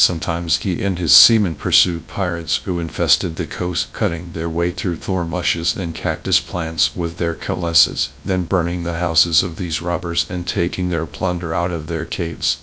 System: TTS, GradTTS